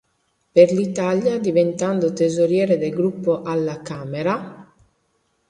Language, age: Italian, 40-49